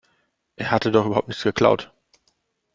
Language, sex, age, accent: German, male, 40-49, Deutschland Deutsch